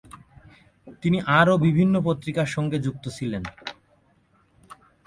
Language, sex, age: Bengali, male, 19-29